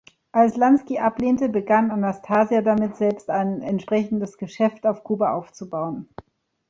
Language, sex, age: German, female, 40-49